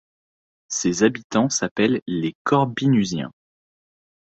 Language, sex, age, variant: French, male, 19-29, Français de métropole